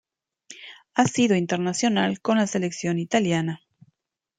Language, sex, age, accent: Spanish, female, 40-49, Rioplatense: Argentina, Uruguay, este de Bolivia, Paraguay